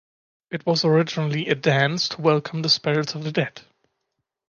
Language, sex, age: English, male, 19-29